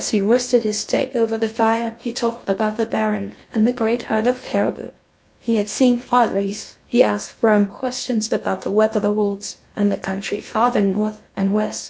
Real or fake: fake